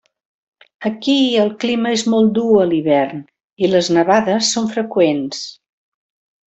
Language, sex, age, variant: Catalan, female, 60-69, Central